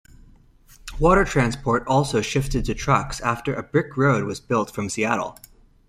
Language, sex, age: English, male, 19-29